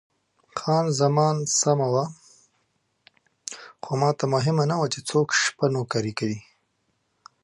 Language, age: Pashto, 30-39